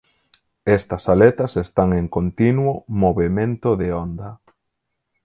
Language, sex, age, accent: Galician, male, 30-39, Atlántico (seseo e gheada)